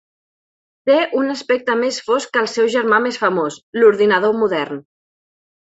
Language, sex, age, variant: Catalan, female, 30-39, Central